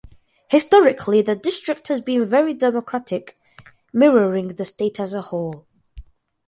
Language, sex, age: English, male, 40-49